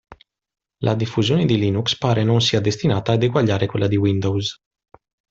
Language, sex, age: Italian, male, 30-39